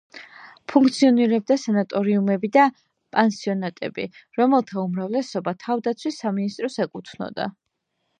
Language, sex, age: Georgian, female, 19-29